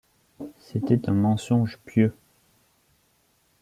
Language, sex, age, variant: French, male, 19-29, Français de métropole